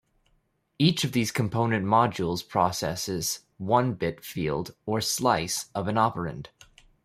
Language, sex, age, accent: English, male, 19-29, Canadian English